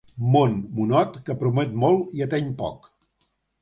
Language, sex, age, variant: Catalan, male, 60-69, Central